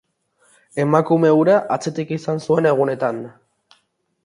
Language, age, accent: Basque, 19-29, Erdialdekoa edo Nafarra (Gipuzkoa, Nafarroa)